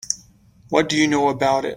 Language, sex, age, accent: English, male, 50-59, United States English